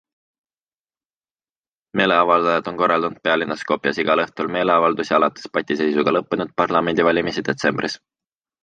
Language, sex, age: Estonian, male, 19-29